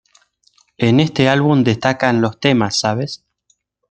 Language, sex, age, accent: Spanish, male, 19-29, Rioplatense: Argentina, Uruguay, este de Bolivia, Paraguay